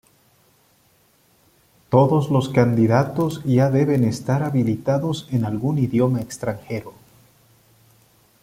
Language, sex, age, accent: Spanish, male, 30-39, Andino-Pacífico: Colombia, Perú, Ecuador, oeste de Bolivia y Venezuela andina